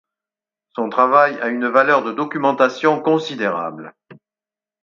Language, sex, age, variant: French, male, 60-69, Français de métropole